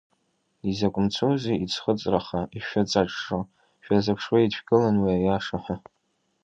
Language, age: Abkhazian, under 19